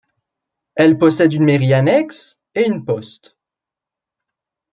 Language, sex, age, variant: French, male, 19-29, Français de métropole